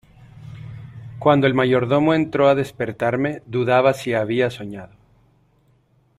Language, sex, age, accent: Spanish, male, 30-39, México